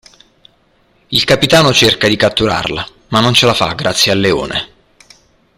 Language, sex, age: Italian, male, 30-39